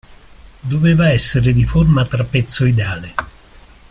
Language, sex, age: Italian, male, 50-59